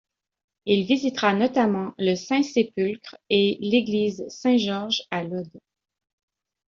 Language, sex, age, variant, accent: French, female, 40-49, Français d'Amérique du Nord, Français du Canada